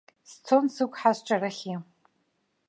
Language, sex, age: Abkhazian, female, 50-59